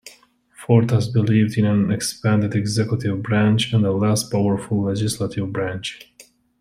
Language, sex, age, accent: English, male, 30-39, United States English